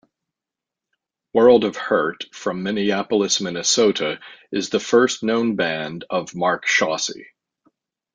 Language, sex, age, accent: English, male, 50-59, United States English